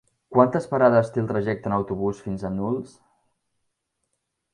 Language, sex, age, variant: Catalan, male, 19-29, Central